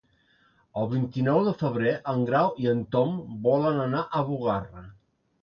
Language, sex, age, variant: Catalan, male, 50-59, Central